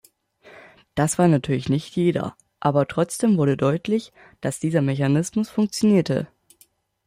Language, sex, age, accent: German, male, under 19, Deutschland Deutsch